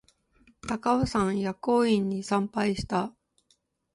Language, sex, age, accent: Japanese, female, 50-59, 標準語